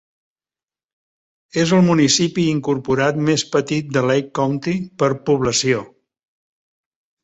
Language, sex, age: Catalan, male, 70-79